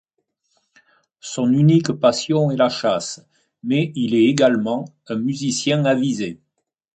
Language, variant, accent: French, Français de métropole, Français du sud de la France